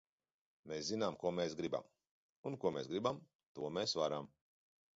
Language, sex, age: Latvian, male, 40-49